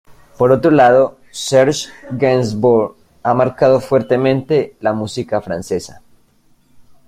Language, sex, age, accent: Spanish, male, 19-29, Andino-Pacífico: Colombia, Perú, Ecuador, oeste de Bolivia y Venezuela andina